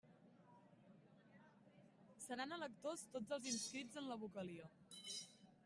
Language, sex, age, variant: Catalan, female, under 19, Central